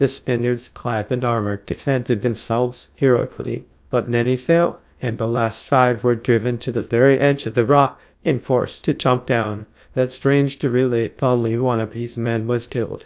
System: TTS, GlowTTS